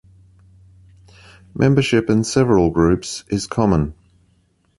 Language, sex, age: English, male, 50-59